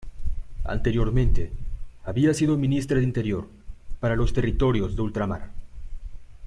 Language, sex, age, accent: Spanish, male, 19-29, México